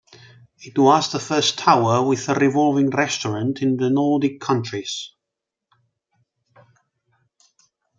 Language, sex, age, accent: English, male, 30-39, England English